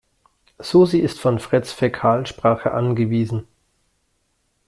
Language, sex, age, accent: German, male, 40-49, Deutschland Deutsch